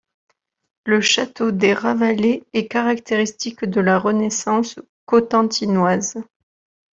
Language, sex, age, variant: French, female, 30-39, Français de métropole